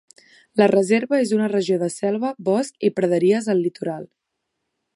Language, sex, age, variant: Catalan, female, 19-29, Central